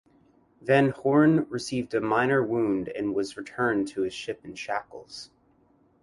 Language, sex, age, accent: English, male, 19-29, United States English